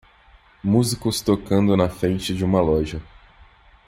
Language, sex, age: Portuguese, male, 19-29